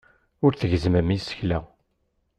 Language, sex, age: Kabyle, male, 40-49